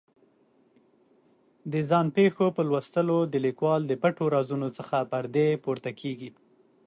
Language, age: Pashto, 30-39